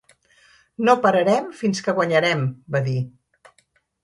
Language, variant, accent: Catalan, Central, central